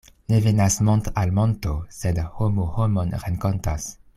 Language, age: Esperanto, 19-29